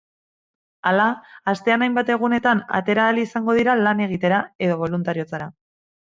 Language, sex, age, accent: Basque, female, 30-39, Mendebalekoa (Araba, Bizkaia, Gipuzkoako mendebaleko herri batzuk)